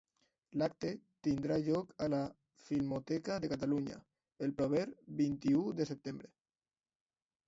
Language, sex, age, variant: Catalan, male, under 19, Alacantí